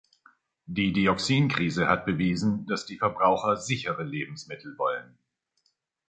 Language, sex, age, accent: German, male, 50-59, Deutschland Deutsch